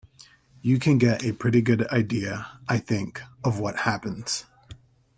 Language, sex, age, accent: English, male, 30-39, United States English